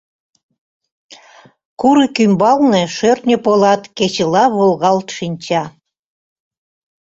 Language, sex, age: Mari, female, 70-79